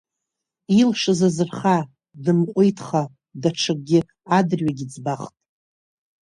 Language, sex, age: Abkhazian, female, 40-49